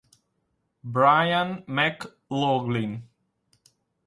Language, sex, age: Italian, male, 30-39